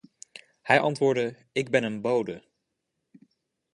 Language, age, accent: Dutch, 19-29, Nederlands Nederlands